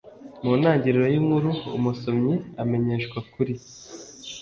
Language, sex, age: Kinyarwanda, male, 19-29